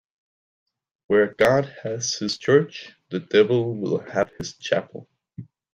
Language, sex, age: English, male, 19-29